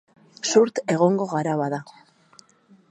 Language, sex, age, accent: Basque, female, 40-49, Mendebalekoa (Araba, Bizkaia, Gipuzkoako mendebaleko herri batzuk)